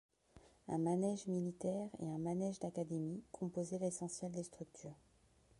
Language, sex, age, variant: French, female, 50-59, Français de métropole